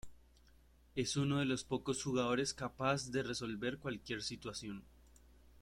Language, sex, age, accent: Spanish, male, under 19, Caribe: Cuba, Venezuela, Puerto Rico, República Dominicana, Panamá, Colombia caribeña, México caribeño, Costa del golfo de México